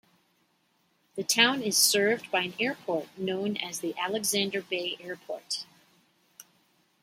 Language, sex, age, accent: English, female, 50-59, United States English